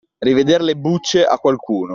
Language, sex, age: Italian, male, 19-29